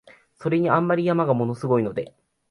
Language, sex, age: Japanese, male, 19-29